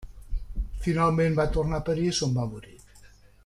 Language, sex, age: Catalan, male, 50-59